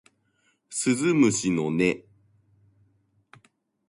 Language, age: Japanese, 30-39